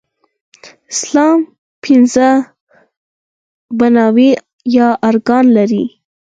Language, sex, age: Pashto, female, under 19